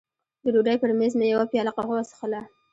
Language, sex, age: Pashto, female, 19-29